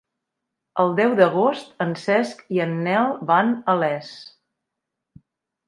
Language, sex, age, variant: Catalan, female, 40-49, Central